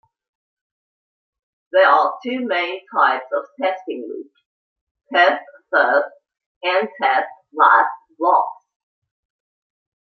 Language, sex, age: English, female, 50-59